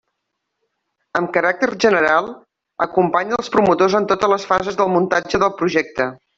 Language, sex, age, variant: Catalan, female, 40-49, Central